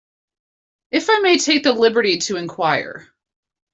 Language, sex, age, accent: English, female, 19-29, Canadian English